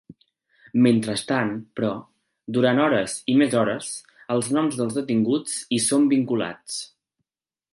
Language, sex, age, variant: Catalan, male, 19-29, Central